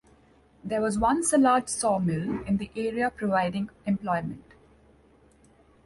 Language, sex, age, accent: English, female, 30-39, India and South Asia (India, Pakistan, Sri Lanka)